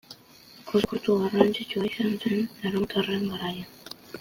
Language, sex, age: Basque, male, under 19